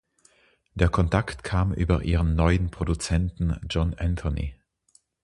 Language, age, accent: German, 40-49, Österreichisches Deutsch